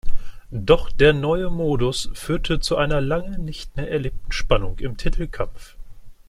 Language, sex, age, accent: German, male, 19-29, Deutschland Deutsch